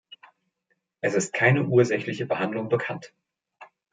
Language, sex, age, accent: German, male, 40-49, Deutschland Deutsch